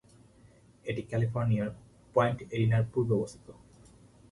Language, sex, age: Bengali, male, 19-29